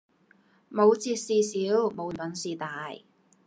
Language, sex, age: Cantonese, female, 19-29